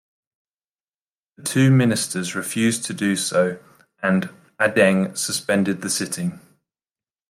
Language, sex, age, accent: English, male, 40-49, England English